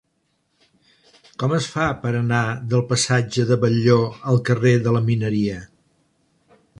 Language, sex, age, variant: Catalan, male, 60-69, Central